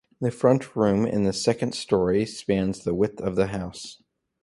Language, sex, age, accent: English, male, under 19, United States English